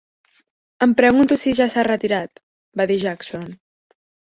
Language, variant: Catalan, Central